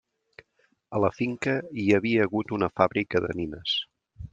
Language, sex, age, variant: Catalan, male, 40-49, Central